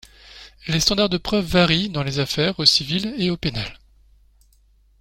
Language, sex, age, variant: French, male, 40-49, Français de métropole